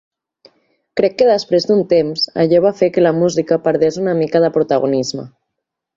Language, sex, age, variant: Catalan, female, 19-29, Central